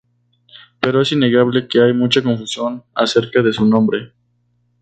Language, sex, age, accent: Spanish, male, 19-29, México